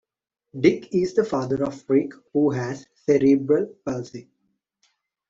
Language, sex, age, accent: English, male, 19-29, England English